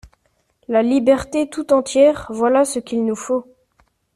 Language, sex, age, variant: French, male, 40-49, Français de métropole